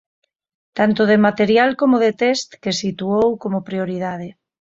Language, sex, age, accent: Galician, female, 30-39, Normativo (estándar)